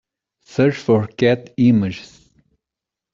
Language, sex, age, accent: English, male, 30-39, United States English